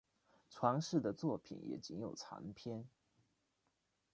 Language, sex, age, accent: Chinese, male, 19-29, 出生地：福建省